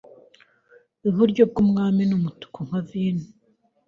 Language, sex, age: Kinyarwanda, female, 19-29